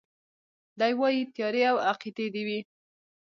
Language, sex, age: Pashto, female, 19-29